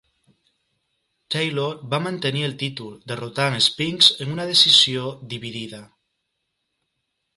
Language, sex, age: Catalan, male, 30-39